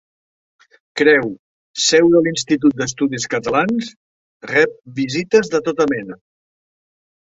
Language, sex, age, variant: Catalan, male, 60-69, Central